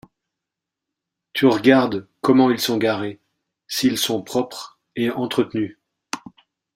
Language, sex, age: French, male, 40-49